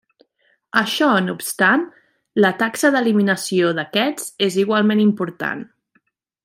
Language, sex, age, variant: Catalan, female, 30-39, Central